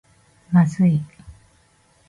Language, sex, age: Japanese, female, 50-59